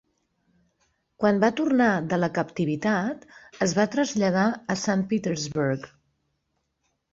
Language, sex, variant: Catalan, female, Central